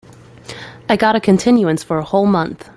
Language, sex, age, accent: English, female, 30-39, United States English